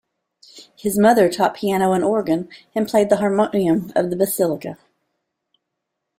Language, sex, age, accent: English, female, 40-49, United States English